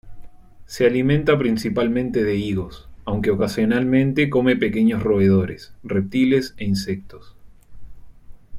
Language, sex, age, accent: Spanish, male, 19-29, Rioplatense: Argentina, Uruguay, este de Bolivia, Paraguay